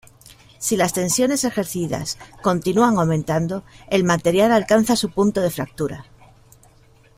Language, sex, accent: Spanish, female, España: Sur peninsular (Andalucia, Extremadura, Murcia)